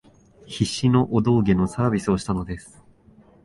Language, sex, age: Japanese, male, 19-29